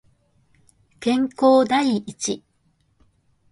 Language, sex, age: Japanese, female, 19-29